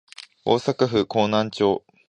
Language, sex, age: Japanese, male, 19-29